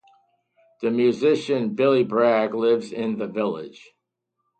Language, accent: English, United States English